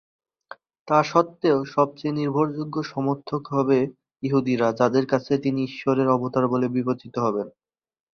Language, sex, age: Bengali, male, under 19